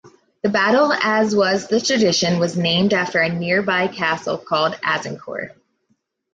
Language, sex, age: English, female, 30-39